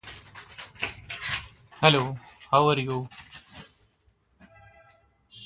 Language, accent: English, India and South Asia (India, Pakistan, Sri Lanka)